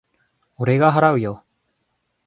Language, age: Japanese, 19-29